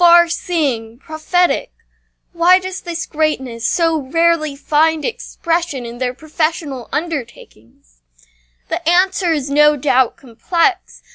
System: none